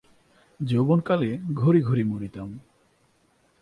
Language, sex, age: Bengali, male, 19-29